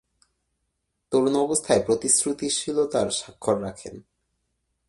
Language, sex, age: Bengali, male, 19-29